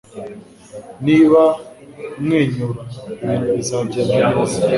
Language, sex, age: Kinyarwanda, male, 19-29